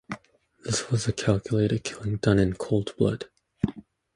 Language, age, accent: English, 19-29, United States English